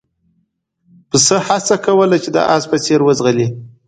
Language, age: Pashto, 19-29